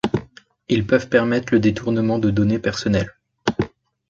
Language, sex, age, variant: French, male, 19-29, Français de métropole